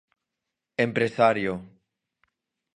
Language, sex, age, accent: Galician, male, 19-29, Normativo (estándar)